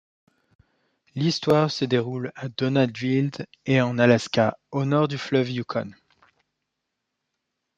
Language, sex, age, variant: French, male, 30-39, Français de métropole